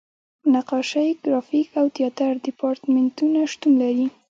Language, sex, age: Pashto, female, 19-29